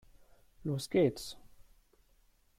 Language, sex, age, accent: German, male, 19-29, Deutschland Deutsch